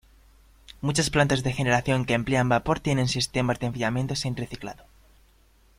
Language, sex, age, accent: Spanish, male, 19-29, España: Centro-Sur peninsular (Madrid, Toledo, Castilla-La Mancha)